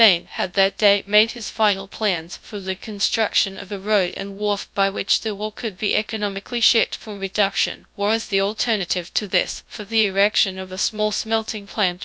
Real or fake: fake